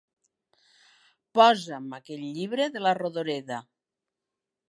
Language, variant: Catalan, Nord-Occidental